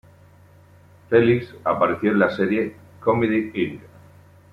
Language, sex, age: Spanish, male, 50-59